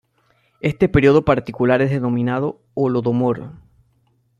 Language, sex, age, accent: Spanish, male, 30-39, América central